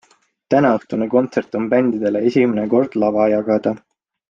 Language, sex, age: Estonian, male, 19-29